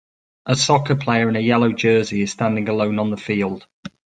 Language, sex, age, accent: English, male, 40-49, England English